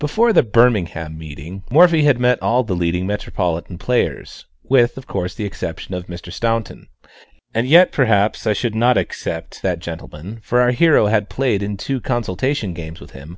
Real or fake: real